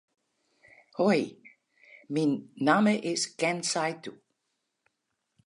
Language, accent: Western Frisian, Klaaifrysk